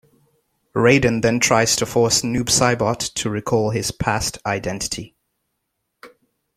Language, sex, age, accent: English, male, 19-29, England English